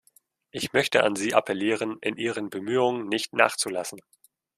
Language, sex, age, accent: German, male, 19-29, Deutschland Deutsch